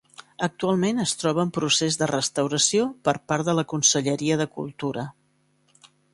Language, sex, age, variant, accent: Catalan, female, 50-59, Central, central